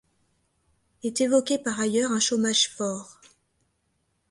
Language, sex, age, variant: French, female, 19-29, Français de métropole